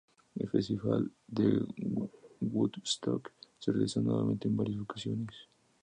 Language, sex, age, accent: Spanish, male, 19-29, México